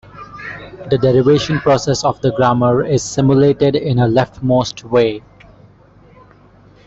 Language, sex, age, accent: English, male, 19-29, India and South Asia (India, Pakistan, Sri Lanka)